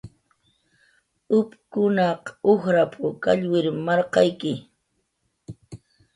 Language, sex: Jaqaru, female